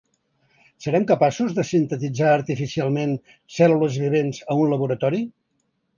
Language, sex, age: Catalan, male, 70-79